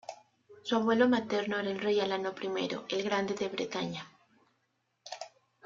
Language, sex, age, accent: Spanish, female, 19-29, México